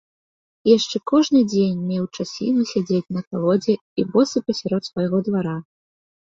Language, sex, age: Belarusian, female, 19-29